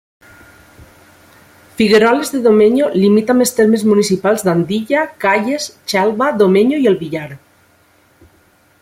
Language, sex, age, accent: Catalan, female, 30-39, valencià